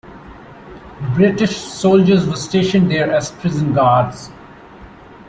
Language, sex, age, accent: English, male, 30-39, India and South Asia (India, Pakistan, Sri Lanka)